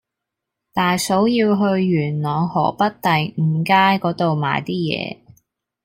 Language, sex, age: Cantonese, female, 19-29